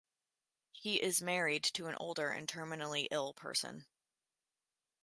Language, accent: English, United States English